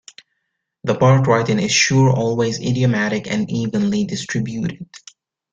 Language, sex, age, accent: English, male, 19-29, United States English